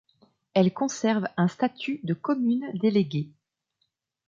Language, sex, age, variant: French, female, 40-49, Français de métropole